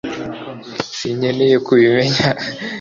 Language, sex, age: Kinyarwanda, male, 19-29